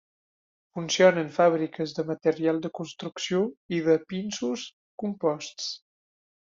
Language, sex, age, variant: Catalan, male, 19-29, Septentrional